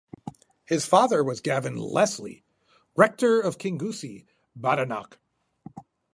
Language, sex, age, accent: English, male, 40-49, United States English